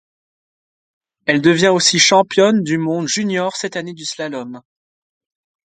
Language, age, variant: French, 19-29, Français de métropole